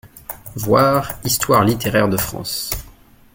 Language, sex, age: French, male, 19-29